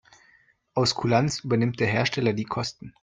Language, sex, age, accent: German, male, 19-29, Deutschland Deutsch